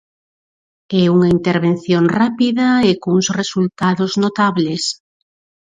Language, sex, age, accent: Galician, female, 40-49, Normativo (estándar)